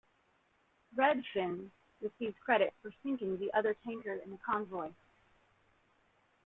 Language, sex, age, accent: English, female, 40-49, United States English